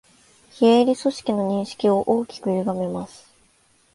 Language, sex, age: Japanese, female, 19-29